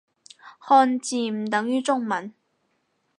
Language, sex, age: Cantonese, female, 19-29